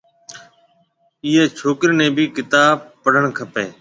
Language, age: Marwari (Pakistan), 40-49